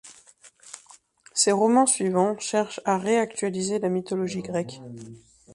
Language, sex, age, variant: French, female, 30-39, Français de métropole